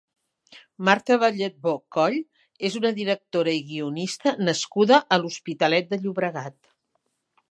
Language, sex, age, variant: Catalan, female, 60-69, Central